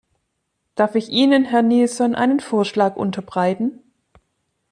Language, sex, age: German, female, 40-49